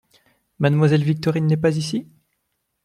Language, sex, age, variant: French, male, 19-29, Français de métropole